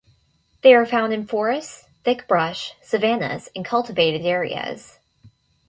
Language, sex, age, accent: English, female, under 19, United States English